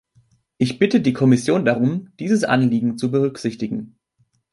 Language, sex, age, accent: German, male, 19-29, Deutschland Deutsch